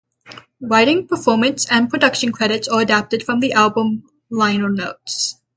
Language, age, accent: English, under 19, United States English